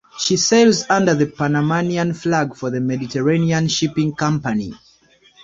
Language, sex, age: English, male, 19-29